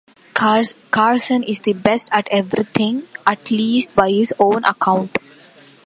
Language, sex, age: English, female, 19-29